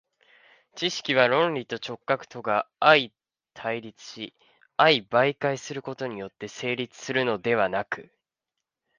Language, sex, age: Japanese, male, 19-29